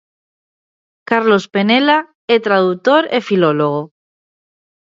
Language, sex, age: Galician, female, 30-39